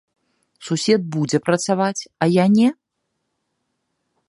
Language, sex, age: Belarusian, female, 30-39